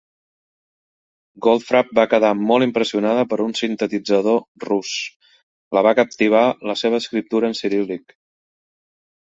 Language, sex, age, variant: Catalan, male, 40-49, Central